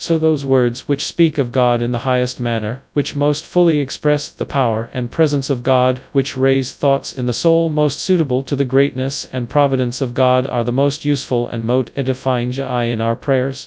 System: TTS, FastPitch